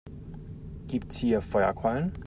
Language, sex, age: German, male, 40-49